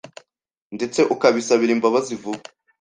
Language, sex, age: Kinyarwanda, male, 19-29